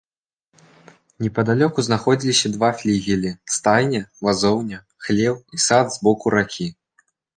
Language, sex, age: Belarusian, male, 19-29